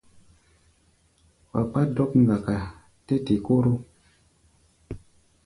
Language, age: Gbaya, 30-39